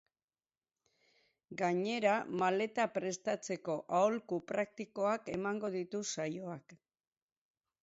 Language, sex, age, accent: Basque, female, 70-79, Erdialdekoa edo Nafarra (Gipuzkoa, Nafarroa)